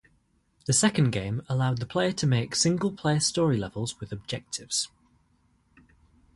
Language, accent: English, England English